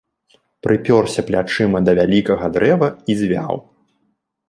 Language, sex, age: Belarusian, male, 30-39